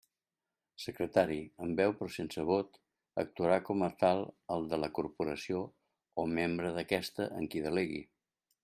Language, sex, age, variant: Catalan, male, 60-69, Central